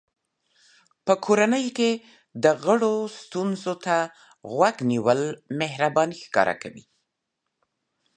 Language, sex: Pashto, female